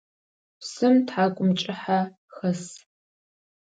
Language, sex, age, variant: Adyghe, female, 19-29, Адыгабзэ (Кирил, пстэумэ зэдыряе)